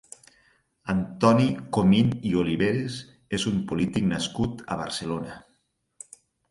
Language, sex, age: Catalan, male, 40-49